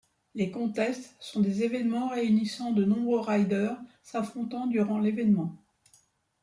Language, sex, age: French, female, 50-59